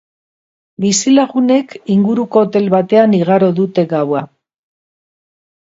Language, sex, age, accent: Basque, female, 60-69, Mendebalekoa (Araba, Bizkaia, Gipuzkoako mendebaleko herri batzuk)